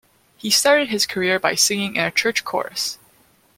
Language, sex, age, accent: English, female, 19-29, Canadian English